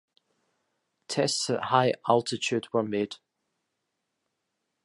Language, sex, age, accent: English, male, 30-39, Scottish English